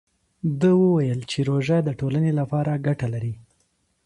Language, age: Pashto, 30-39